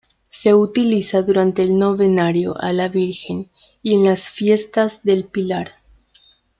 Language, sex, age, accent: Spanish, female, 19-29, Andino-Pacífico: Colombia, Perú, Ecuador, oeste de Bolivia y Venezuela andina